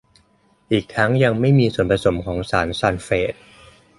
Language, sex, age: Thai, male, 30-39